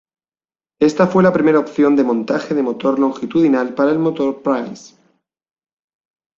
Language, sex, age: Spanish, male, 40-49